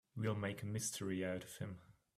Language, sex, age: English, male, 19-29